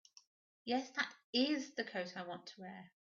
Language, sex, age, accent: English, female, 50-59, England English